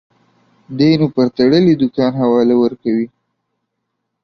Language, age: Pashto, 19-29